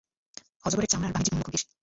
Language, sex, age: Bengali, female, 19-29